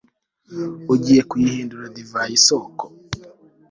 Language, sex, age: Kinyarwanda, male, 19-29